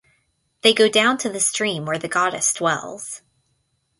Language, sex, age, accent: English, female, under 19, United States English